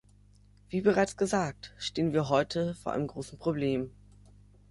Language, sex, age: German, male, under 19